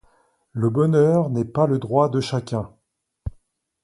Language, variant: French, Français de métropole